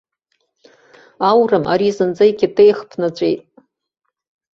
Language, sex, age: Abkhazian, female, 60-69